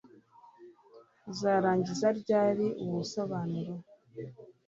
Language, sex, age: Kinyarwanda, female, 30-39